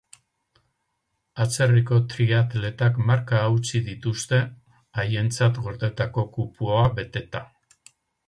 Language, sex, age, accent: Basque, male, 70-79, Mendebalekoa (Araba, Bizkaia, Gipuzkoako mendebaleko herri batzuk)